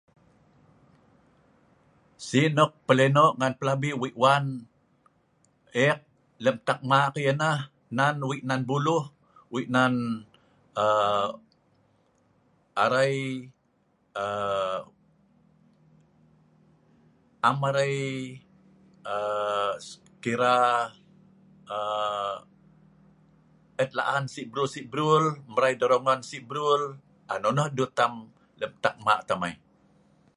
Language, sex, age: Sa'ban, male, 60-69